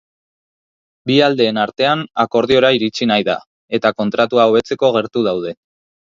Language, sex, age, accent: Basque, male, 19-29, Erdialdekoa edo Nafarra (Gipuzkoa, Nafarroa)